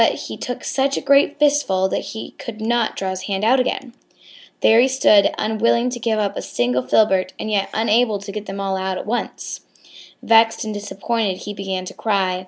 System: none